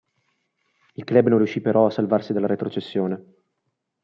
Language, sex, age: Italian, male, 30-39